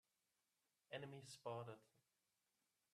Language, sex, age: English, male, 19-29